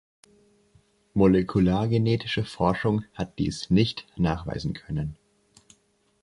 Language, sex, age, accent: German, male, 19-29, Deutschland Deutsch